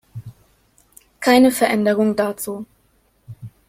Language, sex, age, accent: German, female, 19-29, Deutschland Deutsch